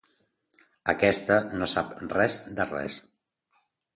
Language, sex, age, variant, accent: Catalan, male, 50-59, Central, central